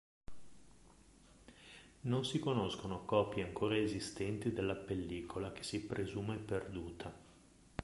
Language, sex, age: Italian, male, 40-49